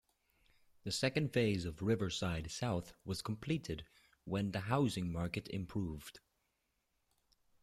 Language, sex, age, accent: English, male, 19-29, United States English